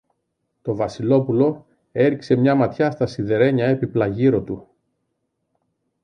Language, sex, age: Greek, male, 40-49